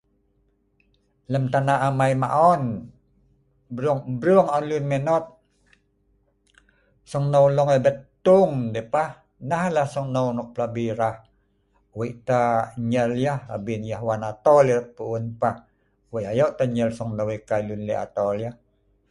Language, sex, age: Sa'ban, male, 50-59